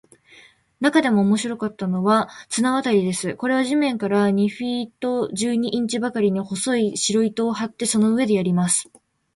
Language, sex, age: Japanese, female, 19-29